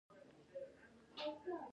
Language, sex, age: Pashto, female, 30-39